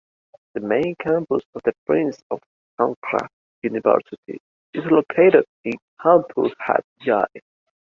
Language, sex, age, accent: English, male, 19-29, United States English